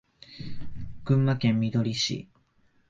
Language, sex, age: Japanese, male, 19-29